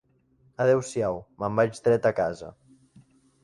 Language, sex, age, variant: Catalan, male, under 19, Central